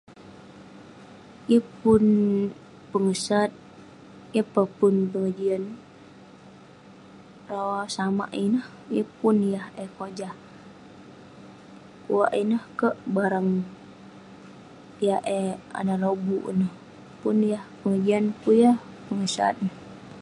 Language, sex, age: Western Penan, female, under 19